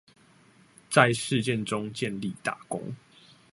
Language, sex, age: Chinese, male, 19-29